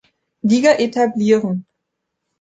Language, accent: German, Deutschland Deutsch